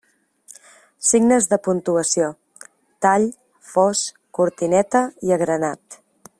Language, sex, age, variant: Catalan, female, 40-49, Central